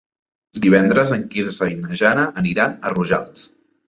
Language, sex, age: Catalan, male, 19-29